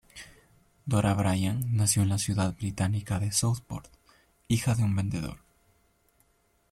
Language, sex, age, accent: Spanish, male, 19-29, Andino-Pacífico: Colombia, Perú, Ecuador, oeste de Bolivia y Venezuela andina